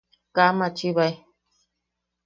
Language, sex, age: Yaqui, female, 30-39